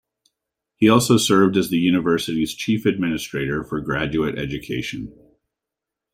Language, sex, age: English, male, 40-49